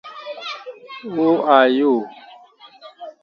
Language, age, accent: English, 19-29, England English